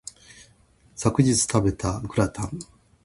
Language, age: Japanese, 60-69